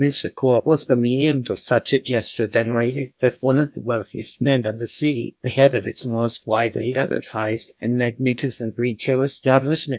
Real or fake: fake